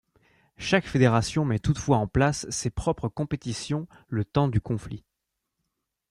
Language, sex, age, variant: French, male, 19-29, Français de métropole